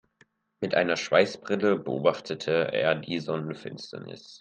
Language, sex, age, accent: German, male, under 19, Deutschland Deutsch